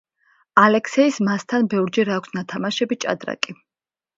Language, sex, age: Georgian, female, 30-39